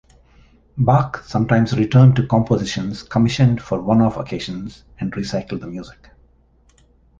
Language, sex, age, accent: English, male, 40-49, United States English